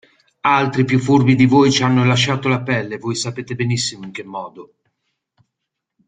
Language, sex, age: Italian, male, 50-59